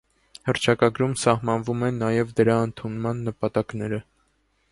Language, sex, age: Armenian, male, 19-29